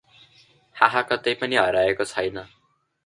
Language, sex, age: Nepali, male, 19-29